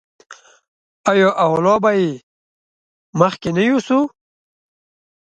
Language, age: Pashto, 30-39